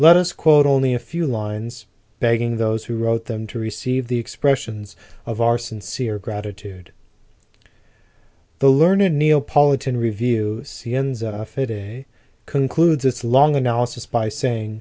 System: none